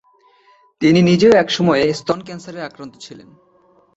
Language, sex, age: Bengali, male, 19-29